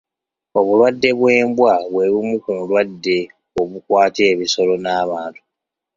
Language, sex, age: Ganda, male, 19-29